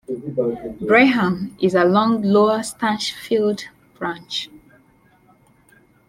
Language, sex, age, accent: English, female, 19-29, England English